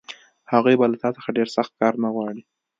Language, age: Pashto, 19-29